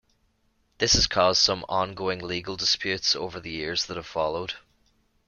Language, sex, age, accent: English, male, 30-39, Irish English